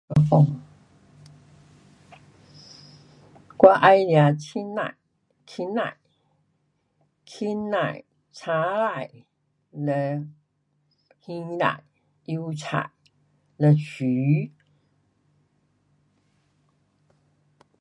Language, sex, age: Pu-Xian Chinese, female, 70-79